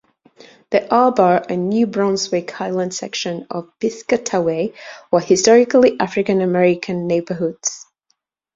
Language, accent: English, England English